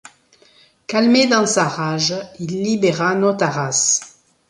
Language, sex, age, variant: French, female, 50-59, Français de métropole